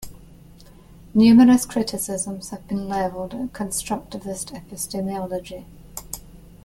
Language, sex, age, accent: English, female, 50-59, Scottish English